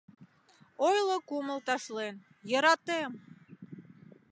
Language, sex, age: Mari, female, 30-39